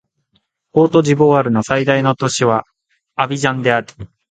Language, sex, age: Japanese, male, 19-29